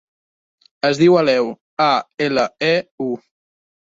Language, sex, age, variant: Catalan, male, under 19, Central